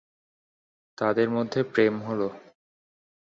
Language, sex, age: Bengali, male, 19-29